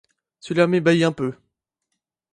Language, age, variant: French, 19-29, Français de métropole